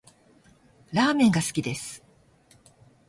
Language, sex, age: Japanese, female, 60-69